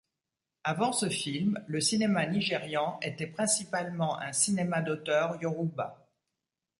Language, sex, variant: French, female, Français de métropole